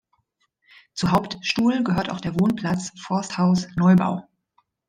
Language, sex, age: German, female, 30-39